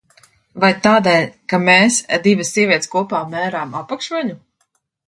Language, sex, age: Latvian, female, 30-39